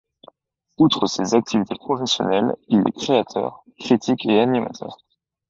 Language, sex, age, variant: French, male, 19-29, Français de métropole